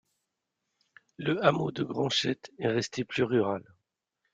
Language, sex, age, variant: French, male, 40-49, Français de métropole